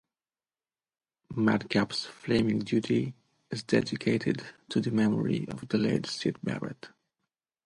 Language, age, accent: English, 30-39, Eastern European